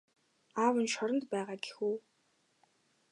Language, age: Mongolian, 19-29